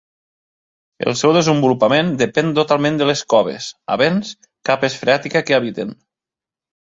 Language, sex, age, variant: Catalan, male, 30-39, Nord-Occidental